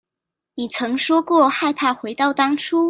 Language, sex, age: Chinese, female, 19-29